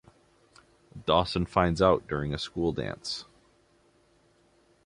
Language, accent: English, United States English